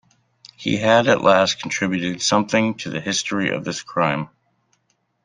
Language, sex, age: English, male, 30-39